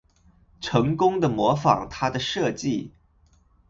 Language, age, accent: Chinese, 30-39, 出生地：湖南省